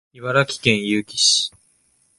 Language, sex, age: Japanese, male, 19-29